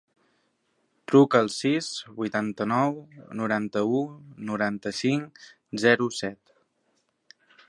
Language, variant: Catalan, Central